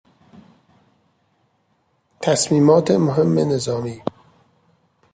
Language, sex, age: Persian, male, 30-39